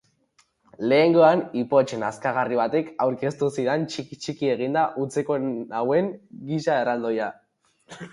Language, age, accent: Basque, 19-29, Erdialdekoa edo Nafarra (Gipuzkoa, Nafarroa)